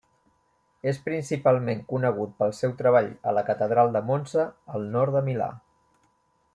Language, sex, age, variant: Catalan, male, 40-49, Central